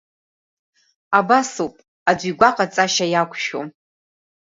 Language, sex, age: Abkhazian, female, 30-39